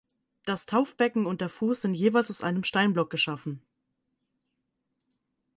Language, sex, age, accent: German, female, 19-29, Deutschland Deutsch